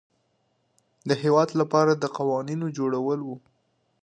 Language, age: Pashto, 19-29